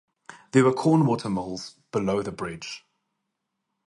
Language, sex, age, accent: English, male, 30-39, Southern African (South Africa, Zimbabwe, Namibia)